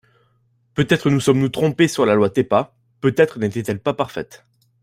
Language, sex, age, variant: French, male, 19-29, Français de métropole